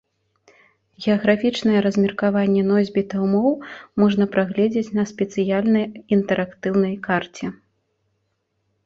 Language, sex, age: Belarusian, female, 19-29